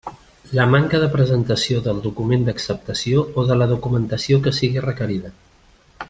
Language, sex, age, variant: Catalan, male, 50-59, Central